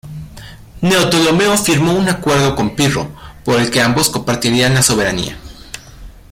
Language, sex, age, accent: Spanish, male, 19-29, México